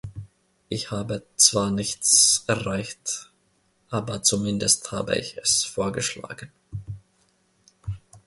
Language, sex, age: German, male, 30-39